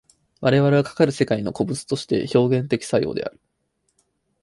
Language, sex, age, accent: Japanese, male, 19-29, 標準語